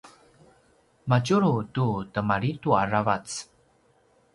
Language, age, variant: Paiwan, 30-39, pinayuanan a kinaikacedasan (東排灣語)